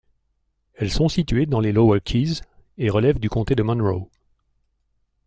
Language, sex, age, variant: French, male, 60-69, Français de métropole